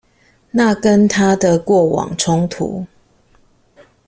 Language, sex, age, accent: Chinese, female, 40-49, 出生地：臺南市